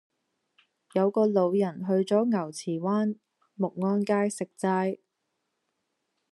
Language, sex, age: Cantonese, female, 30-39